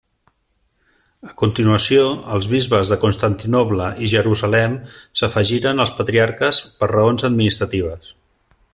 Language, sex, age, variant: Catalan, male, 50-59, Central